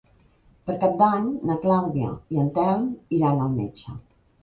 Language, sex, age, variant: Catalan, female, 50-59, Central